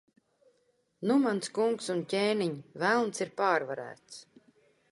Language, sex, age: Latvian, female, 50-59